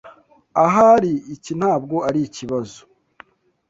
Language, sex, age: Kinyarwanda, male, 19-29